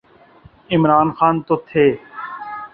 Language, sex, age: Urdu, male, 40-49